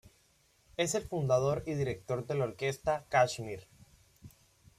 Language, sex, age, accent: Spanish, male, 19-29, Caribe: Cuba, Venezuela, Puerto Rico, República Dominicana, Panamá, Colombia caribeña, México caribeño, Costa del golfo de México